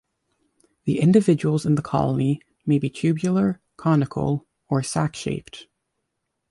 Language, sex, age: English, male, under 19